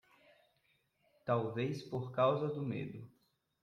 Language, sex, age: Portuguese, male, 19-29